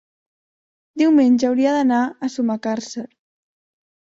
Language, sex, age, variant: Catalan, female, under 19, Central